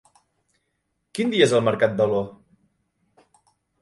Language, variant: Catalan, Central